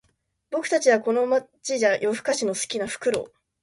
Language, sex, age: Japanese, female, 19-29